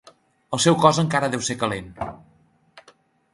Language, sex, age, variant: Catalan, male, 30-39, Central